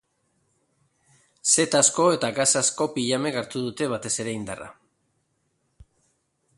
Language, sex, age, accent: Basque, male, 50-59, Erdialdekoa edo Nafarra (Gipuzkoa, Nafarroa)